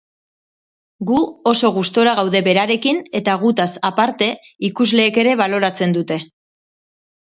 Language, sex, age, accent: Basque, female, 40-49, Mendebalekoa (Araba, Bizkaia, Gipuzkoako mendebaleko herri batzuk)